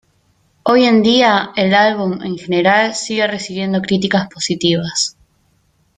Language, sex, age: Spanish, female, 19-29